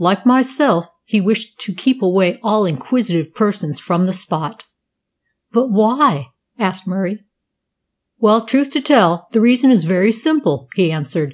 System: none